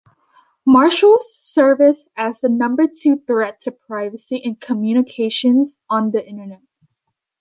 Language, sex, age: English, female, under 19